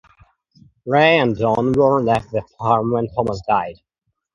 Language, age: English, 19-29